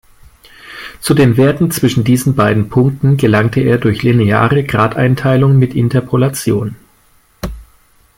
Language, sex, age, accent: German, male, 40-49, Deutschland Deutsch